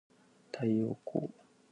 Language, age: Japanese, under 19